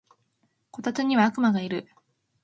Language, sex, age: Japanese, female, 19-29